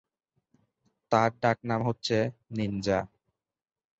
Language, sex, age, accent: Bengali, male, 19-29, Native; শুদ্ধ